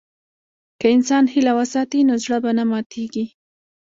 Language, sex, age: Pashto, female, 19-29